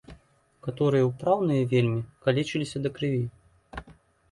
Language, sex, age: Belarusian, male, 30-39